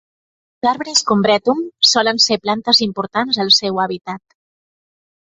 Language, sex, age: Catalan, female, 30-39